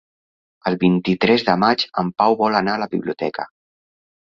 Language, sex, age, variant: Catalan, male, 40-49, Central